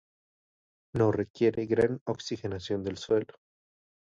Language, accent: Spanish, Andino-Pacífico: Colombia, Perú, Ecuador, oeste de Bolivia y Venezuela andina